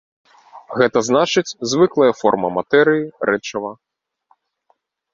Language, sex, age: Belarusian, male, 30-39